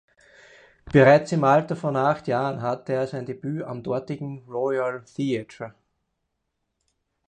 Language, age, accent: German, 30-39, Österreichisches Deutsch